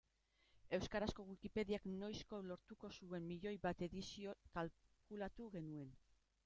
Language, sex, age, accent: Basque, female, 40-49, Mendebalekoa (Araba, Bizkaia, Gipuzkoako mendebaleko herri batzuk)